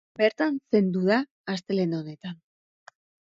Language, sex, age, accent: Basque, female, 40-49, Erdialdekoa edo Nafarra (Gipuzkoa, Nafarroa)